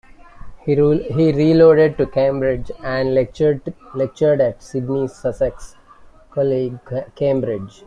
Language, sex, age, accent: English, male, 40-49, India and South Asia (India, Pakistan, Sri Lanka)